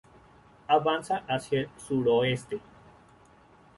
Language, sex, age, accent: Spanish, male, 19-29, México